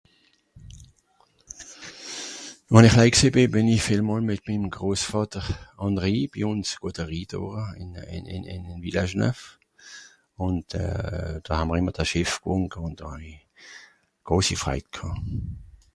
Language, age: Swiss German, 60-69